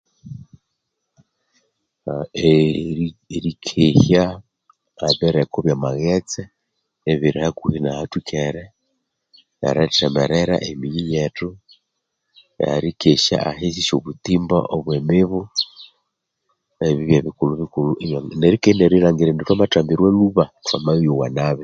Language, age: Konzo, 50-59